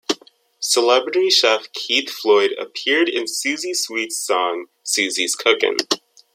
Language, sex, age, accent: English, male, under 19, United States English